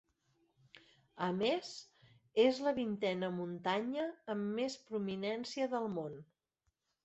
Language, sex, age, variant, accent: Catalan, female, 50-59, Central, central